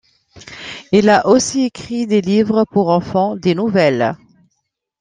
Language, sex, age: French, female, 40-49